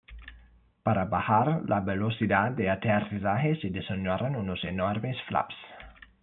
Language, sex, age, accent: Spanish, male, 30-39, México